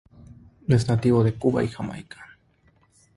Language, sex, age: Spanish, male, under 19